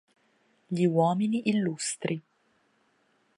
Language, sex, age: Italian, female, 19-29